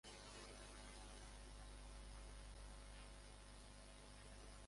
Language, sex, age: Arabic, male, under 19